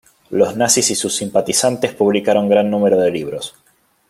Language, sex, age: Spanish, male, 40-49